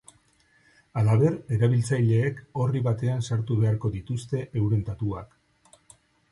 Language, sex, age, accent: Basque, male, 50-59, Mendebalekoa (Araba, Bizkaia, Gipuzkoako mendebaleko herri batzuk)